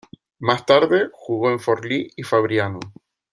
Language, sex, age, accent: Spanish, male, 30-39, España: Islas Canarias